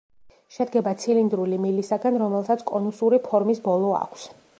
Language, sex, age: Georgian, female, 19-29